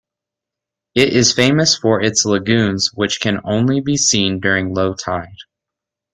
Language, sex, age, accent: English, male, 19-29, United States English